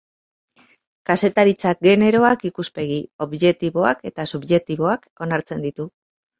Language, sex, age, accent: Basque, female, 50-59, Mendebalekoa (Araba, Bizkaia, Gipuzkoako mendebaleko herri batzuk)